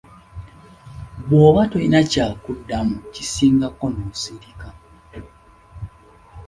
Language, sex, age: Ganda, male, 19-29